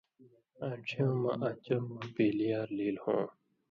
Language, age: Indus Kohistani, 19-29